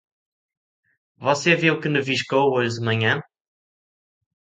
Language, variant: Portuguese, Portuguese (Portugal)